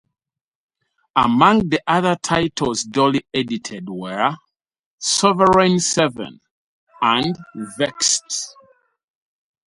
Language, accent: English, Southern African (South Africa, Zimbabwe, Namibia)